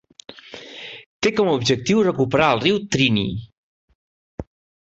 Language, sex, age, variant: Catalan, male, 40-49, Central